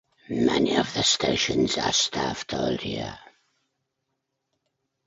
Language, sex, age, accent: English, male, 70-79, Scottish English